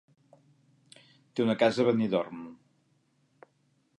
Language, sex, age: Catalan, male, 50-59